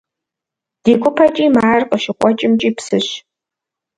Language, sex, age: Kabardian, female, 19-29